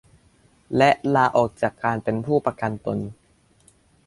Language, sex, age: Thai, male, under 19